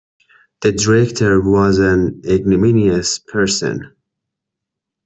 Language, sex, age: English, male, 30-39